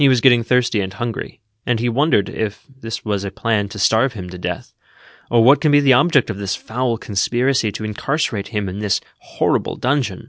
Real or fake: real